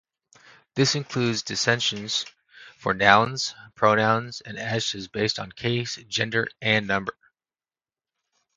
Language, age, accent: English, 19-29, United States English